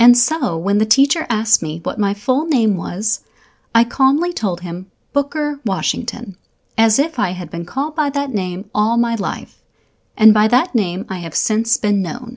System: none